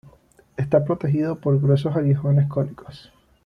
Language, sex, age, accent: Spanish, male, 30-39, Caribe: Cuba, Venezuela, Puerto Rico, República Dominicana, Panamá, Colombia caribeña, México caribeño, Costa del golfo de México